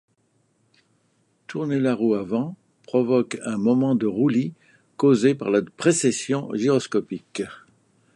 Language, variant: French, Français de métropole